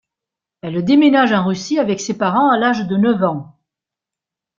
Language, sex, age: French, female, 60-69